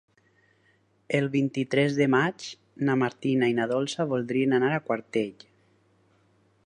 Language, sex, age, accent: Catalan, male, 19-29, valencià